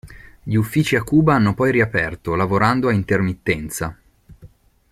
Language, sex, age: Italian, male, 30-39